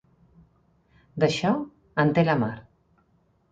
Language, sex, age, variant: Catalan, female, 60-69, Central